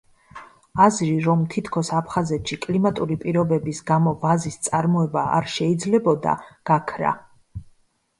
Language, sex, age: Georgian, female, 40-49